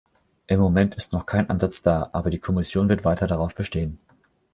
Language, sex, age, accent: German, male, 19-29, Deutschland Deutsch